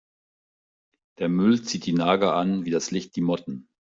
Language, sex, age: German, male, 50-59